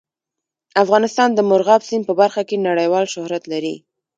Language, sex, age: Pashto, female, 19-29